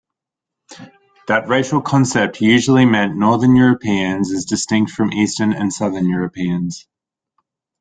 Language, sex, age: English, male, 19-29